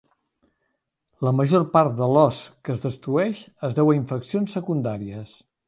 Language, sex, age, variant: Catalan, male, 70-79, Central